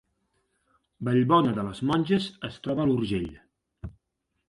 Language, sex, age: Catalan, male, 40-49